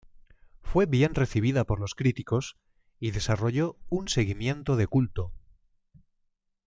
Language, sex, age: Spanish, male, 40-49